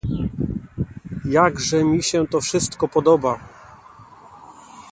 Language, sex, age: Polish, male, 30-39